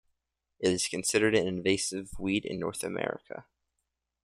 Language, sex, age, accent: English, male, under 19, United States English